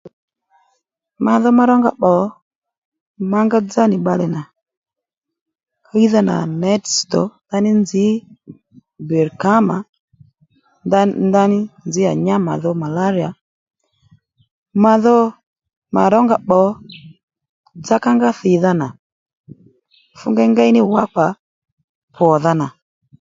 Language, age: Lendu, 19-29